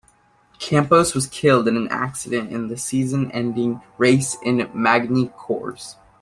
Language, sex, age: English, male, 19-29